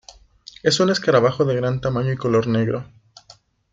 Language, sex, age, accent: Spanish, female, 19-29, México